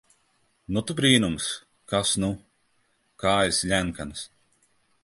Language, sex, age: Latvian, male, 30-39